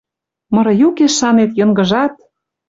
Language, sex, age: Western Mari, female, 30-39